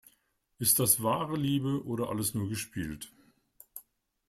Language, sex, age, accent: German, male, 60-69, Deutschland Deutsch